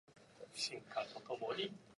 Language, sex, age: Japanese, male, under 19